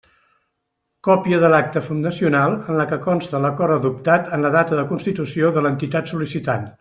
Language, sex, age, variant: Catalan, male, 60-69, Central